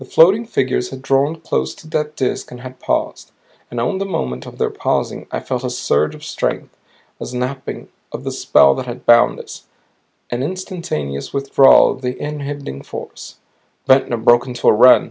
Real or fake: real